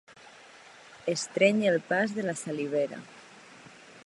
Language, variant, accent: Catalan, Nord-Occidental, nord-occidental